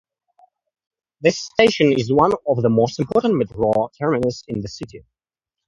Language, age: English, 19-29